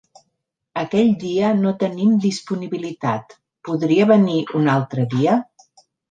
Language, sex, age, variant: Catalan, female, 50-59, Central